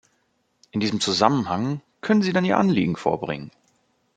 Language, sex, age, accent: German, male, 19-29, Deutschland Deutsch